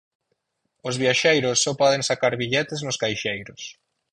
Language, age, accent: Galician, 30-39, Normativo (estándar)